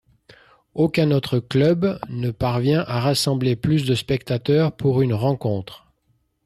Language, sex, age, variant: French, male, 50-59, Français de métropole